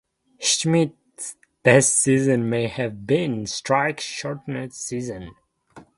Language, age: English, 19-29